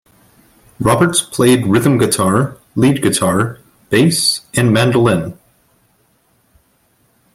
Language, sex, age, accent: English, male, 19-29, United States English